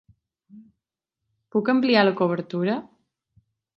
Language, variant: Catalan, Balear